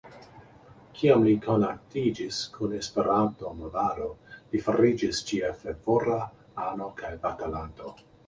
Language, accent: Esperanto, Internacia